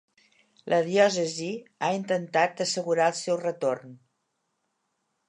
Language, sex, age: Catalan, female, 60-69